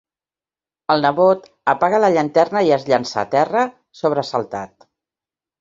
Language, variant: Catalan, Central